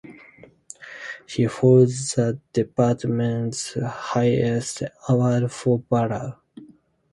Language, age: English, 19-29